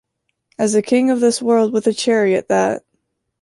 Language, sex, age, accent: English, female, under 19, United States English